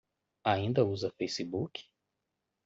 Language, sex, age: Portuguese, male, 30-39